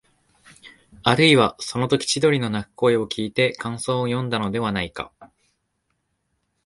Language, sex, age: Japanese, male, 19-29